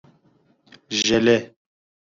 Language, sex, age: Persian, male, 30-39